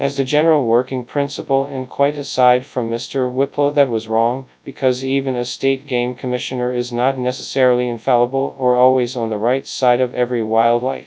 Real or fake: fake